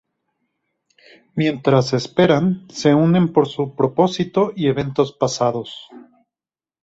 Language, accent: Spanish, México